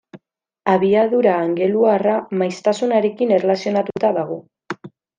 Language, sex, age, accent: Basque, female, 19-29, Mendebalekoa (Araba, Bizkaia, Gipuzkoako mendebaleko herri batzuk)